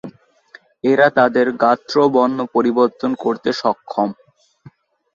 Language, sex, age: Bengali, male, under 19